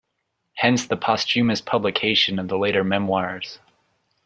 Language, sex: English, male